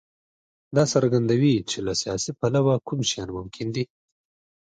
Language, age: Pashto, 30-39